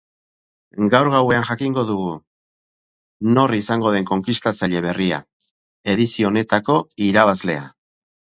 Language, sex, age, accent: Basque, male, 50-59, Erdialdekoa edo Nafarra (Gipuzkoa, Nafarroa)